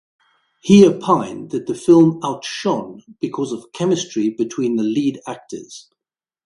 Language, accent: English, Southern African (South Africa, Zimbabwe, Namibia)